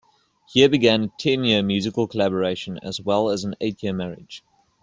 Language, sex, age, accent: English, male, 19-29, Southern African (South Africa, Zimbabwe, Namibia)